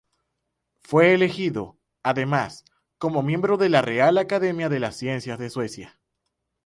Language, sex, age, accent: Spanish, male, 19-29, Caribe: Cuba, Venezuela, Puerto Rico, República Dominicana, Panamá, Colombia caribeña, México caribeño, Costa del golfo de México